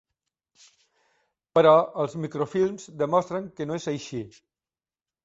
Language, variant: Catalan, Central